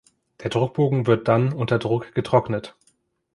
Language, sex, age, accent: German, male, 19-29, Deutschland Deutsch